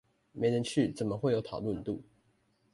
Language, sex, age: Chinese, male, 19-29